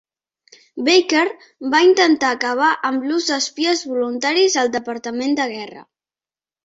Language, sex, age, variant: Catalan, female, 50-59, Central